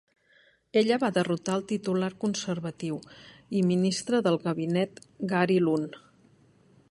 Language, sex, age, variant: Catalan, female, 50-59, Central